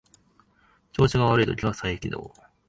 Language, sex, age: Japanese, male, 19-29